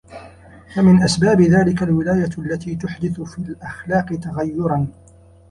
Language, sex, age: Arabic, male, 40-49